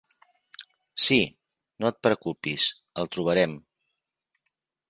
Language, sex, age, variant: Catalan, male, 50-59, Central